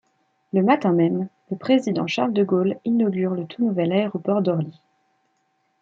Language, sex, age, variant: French, female, 19-29, Français de métropole